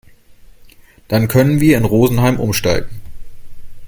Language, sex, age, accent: German, male, 30-39, Deutschland Deutsch